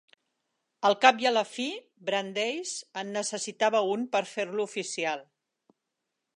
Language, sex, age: Catalan, female, 60-69